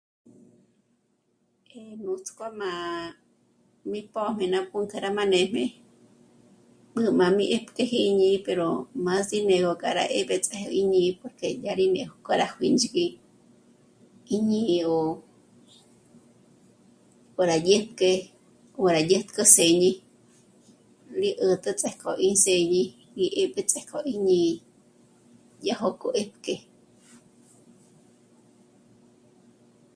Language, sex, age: Michoacán Mazahua, female, 19-29